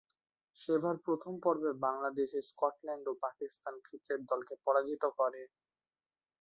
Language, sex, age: Bengali, male, 19-29